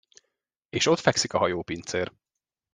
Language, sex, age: Hungarian, male, 30-39